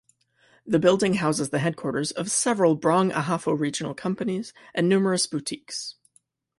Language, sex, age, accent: English, male, 19-29, United States English